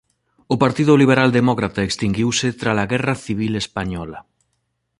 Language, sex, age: Galician, male, 40-49